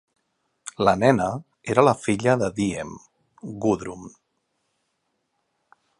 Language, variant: Catalan, Central